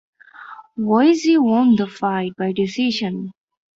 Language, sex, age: English, female, 19-29